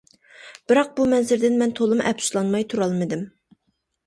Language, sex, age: Uyghur, female, 19-29